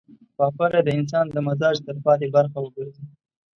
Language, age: Pashto, 19-29